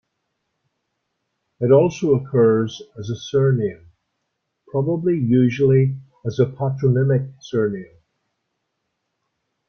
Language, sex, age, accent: English, male, 70-79, Irish English